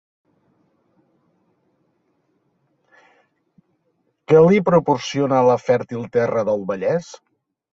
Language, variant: Catalan, Central